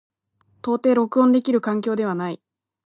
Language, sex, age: Japanese, female, under 19